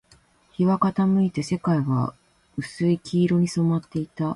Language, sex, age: Japanese, female, 50-59